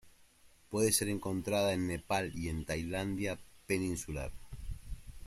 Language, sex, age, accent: Spanish, male, 40-49, Rioplatense: Argentina, Uruguay, este de Bolivia, Paraguay